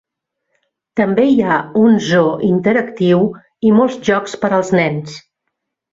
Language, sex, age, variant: Catalan, female, 40-49, Central